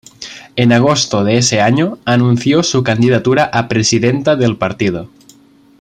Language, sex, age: Spanish, male, 19-29